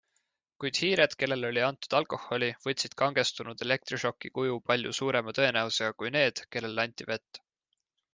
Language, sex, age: Estonian, male, 19-29